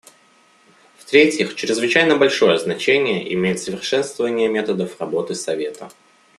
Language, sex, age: Russian, male, 19-29